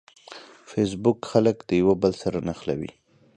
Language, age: Pashto, 30-39